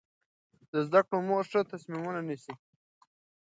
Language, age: Pashto, 19-29